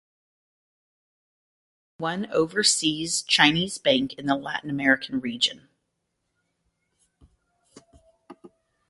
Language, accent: English, United States English